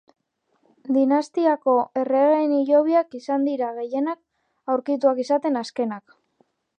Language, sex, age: Basque, female, 19-29